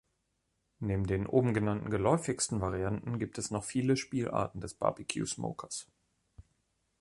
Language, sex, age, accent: German, male, 30-39, Deutschland Deutsch